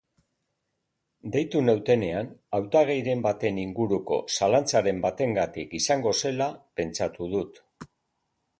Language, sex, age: Basque, male, 60-69